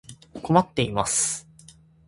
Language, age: Japanese, 19-29